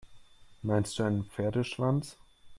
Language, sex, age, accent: German, male, under 19, Deutschland Deutsch